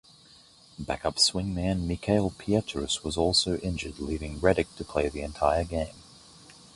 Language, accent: English, Australian English